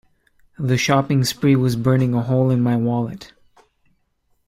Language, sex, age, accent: English, male, 19-29, United States English